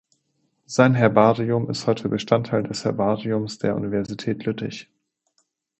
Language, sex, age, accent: German, male, 30-39, Deutschland Deutsch